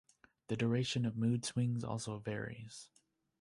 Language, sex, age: English, male, 19-29